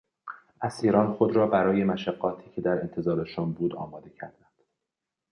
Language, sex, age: Persian, male, 19-29